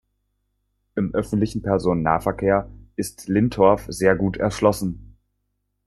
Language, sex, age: German, male, 19-29